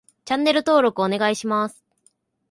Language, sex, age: Japanese, male, 19-29